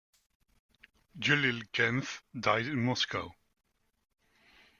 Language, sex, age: English, male, 19-29